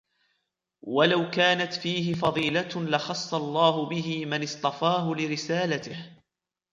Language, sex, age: Arabic, male, 19-29